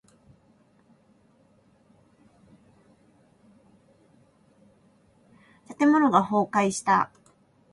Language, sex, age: Japanese, female, 40-49